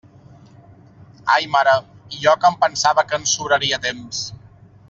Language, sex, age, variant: Catalan, male, 30-39, Central